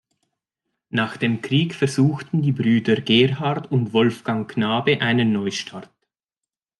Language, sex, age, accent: German, male, 30-39, Schweizerdeutsch